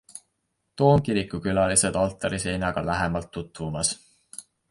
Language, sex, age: Estonian, male, 19-29